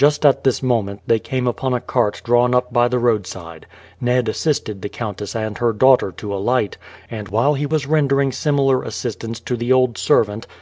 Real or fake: real